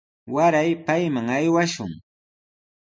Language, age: Sihuas Ancash Quechua, 19-29